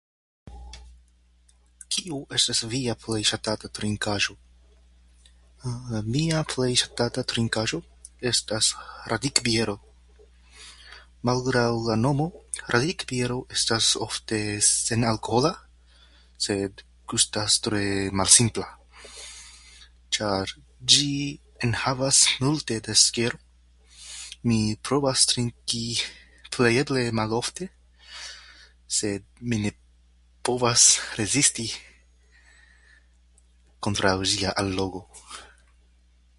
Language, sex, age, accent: Esperanto, male, 19-29, Internacia